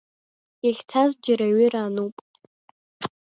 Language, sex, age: Abkhazian, female, under 19